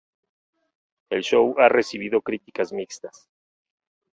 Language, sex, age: Spanish, male, 50-59